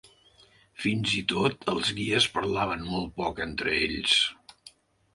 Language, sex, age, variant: Catalan, male, 70-79, Central